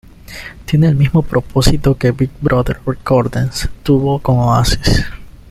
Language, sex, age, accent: Spanish, male, 19-29, Andino-Pacífico: Colombia, Perú, Ecuador, oeste de Bolivia y Venezuela andina